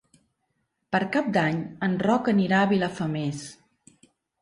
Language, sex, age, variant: Catalan, female, 50-59, Central